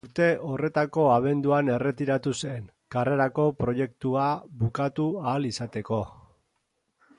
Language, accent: Basque, Mendebalekoa (Araba, Bizkaia, Gipuzkoako mendebaleko herri batzuk)